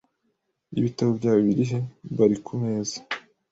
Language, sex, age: Kinyarwanda, male, 19-29